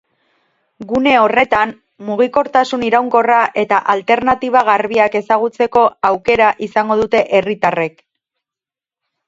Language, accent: Basque, Erdialdekoa edo Nafarra (Gipuzkoa, Nafarroa)